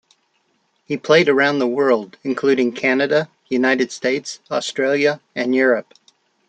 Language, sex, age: English, male, 60-69